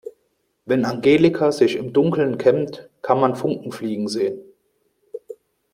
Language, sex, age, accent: German, male, 30-39, Deutschland Deutsch